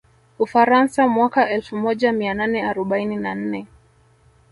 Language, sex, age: Swahili, male, 30-39